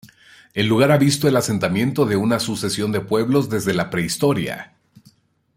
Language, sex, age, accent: Spanish, male, 40-49, México